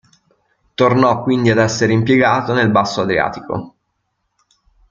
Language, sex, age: Italian, male, 19-29